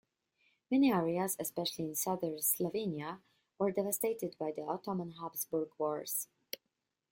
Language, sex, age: English, female, 40-49